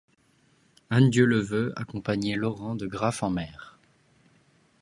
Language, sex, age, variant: French, male, 19-29, Français de métropole